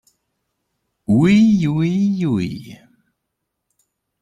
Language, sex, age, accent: German, male, 19-29, Deutschland Deutsch